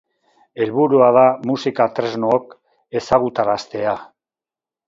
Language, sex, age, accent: Basque, male, 60-69, Mendebalekoa (Araba, Bizkaia, Gipuzkoako mendebaleko herri batzuk)